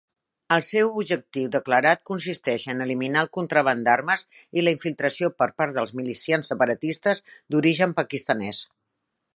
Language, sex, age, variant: Catalan, female, 60-69, Central